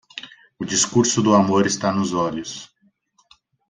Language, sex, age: Portuguese, male, 30-39